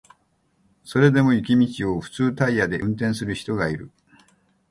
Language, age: Japanese, 60-69